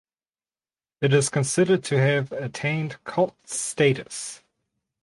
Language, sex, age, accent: English, male, 30-39, New Zealand English